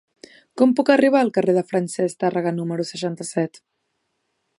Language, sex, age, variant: Catalan, female, 19-29, Central